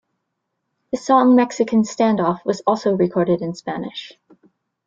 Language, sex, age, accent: English, female, 30-39, United States English